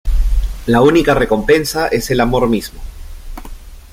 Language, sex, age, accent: Spanish, male, 30-39, Andino-Pacífico: Colombia, Perú, Ecuador, oeste de Bolivia y Venezuela andina